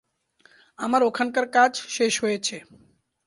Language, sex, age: Bengali, male, 19-29